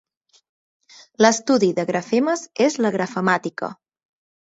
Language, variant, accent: Catalan, Central, central; estàndard